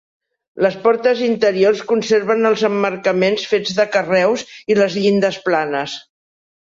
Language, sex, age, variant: Catalan, female, 60-69, Central